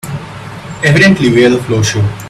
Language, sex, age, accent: English, male, 19-29, India and South Asia (India, Pakistan, Sri Lanka)